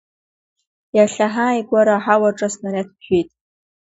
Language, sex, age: Abkhazian, female, 30-39